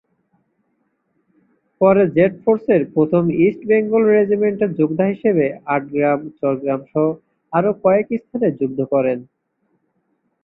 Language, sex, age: Bengali, male, 19-29